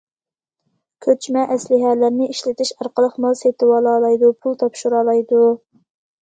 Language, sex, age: Uyghur, female, 19-29